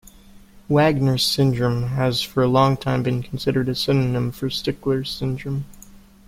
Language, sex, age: English, male, under 19